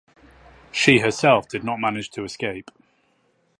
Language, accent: English, England English